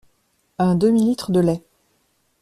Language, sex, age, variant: French, female, 40-49, Français de métropole